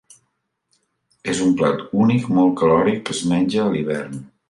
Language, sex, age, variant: Catalan, male, 50-59, Central